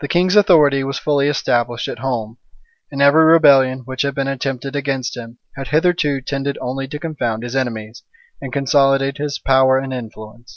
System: none